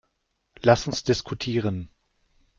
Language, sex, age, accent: German, male, 40-49, Deutschland Deutsch